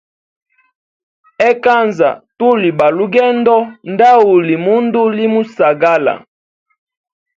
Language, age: Hemba, 19-29